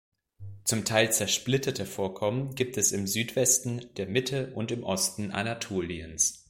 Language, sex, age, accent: German, male, 19-29, Deutschland Deutsch